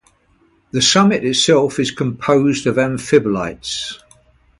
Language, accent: English, England English